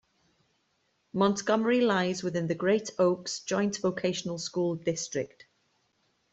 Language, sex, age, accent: English, female, 40-49, Welsh English